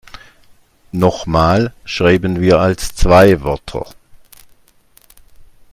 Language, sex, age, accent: German, male, 60-69, Deutschland Deutsch